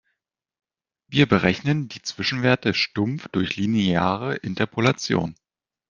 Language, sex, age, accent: German, male, 19-29, Deutschland Deutsch